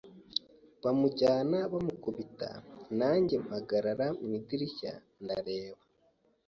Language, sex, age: Kinyarwanda, male, 19-29